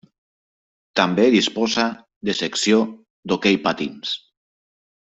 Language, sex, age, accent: Catalan, male, 30-39, valencià